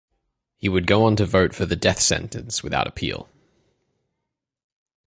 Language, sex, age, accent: English, male, 19-29, Australian English